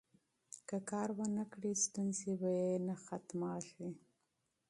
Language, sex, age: Pashto, female, 30-39